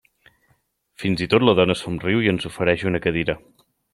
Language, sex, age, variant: Catalan, male, 30-39, Central